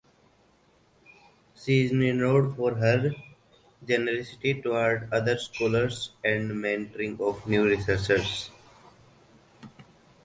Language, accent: English, India and South Asia (India, Pakistan, Sri Lanka)